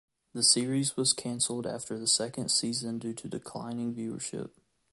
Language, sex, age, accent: English, male, 19-29, United States English